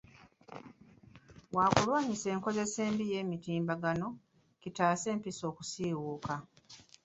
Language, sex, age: Ganda, female, 40-49